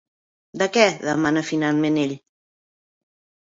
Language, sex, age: Catalan, female, 50-59